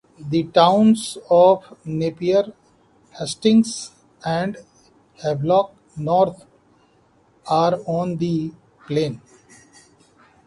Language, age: English, 40-49